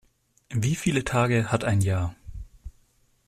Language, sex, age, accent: German, male, 19-29, Deutschland Deutsch